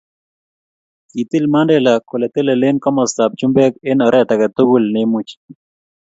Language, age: Kalenjin, 19-29